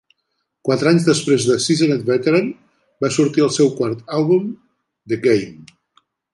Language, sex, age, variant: Catalan, male, 60-69, Central